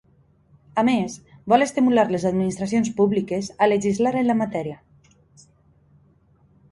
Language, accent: Catalan, valencià